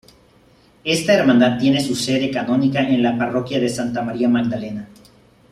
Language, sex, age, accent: Spanish, male, 30-39, México